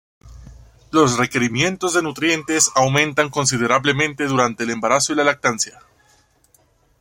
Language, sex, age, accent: Spanish, male, 19-29, Andino-Pacífico: Colombia, Perú, Ecuador, oeste de Bolivia y Venezuela andina